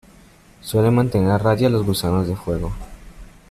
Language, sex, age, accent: Spanish, male, under 19, Andino-Pacífico: Colombia, Perú, Ecuador, oeste de Bolivia y Venezuela andina